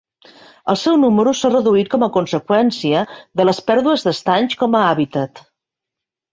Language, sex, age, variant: Catalan, female, 50-59, Central